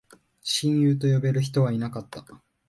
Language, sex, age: Japanese, male, 19-29